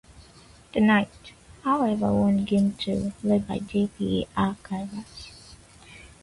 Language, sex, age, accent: English, female, 19-29, United States English